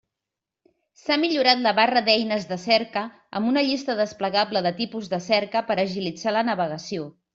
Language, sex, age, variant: Catalan, female, 50-59, Central